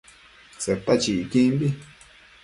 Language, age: Matsés, 19-29